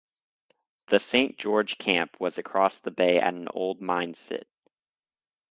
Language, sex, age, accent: English, male, 19-29, United States English